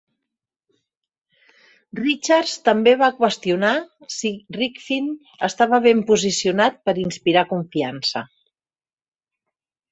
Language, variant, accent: Catalan, Central, central